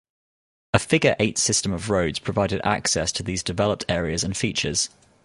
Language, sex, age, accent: English, male, 30-39, England English